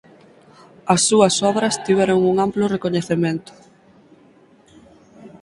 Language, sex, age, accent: Galician, female, 19-29, Atlántico (seseo e gheada)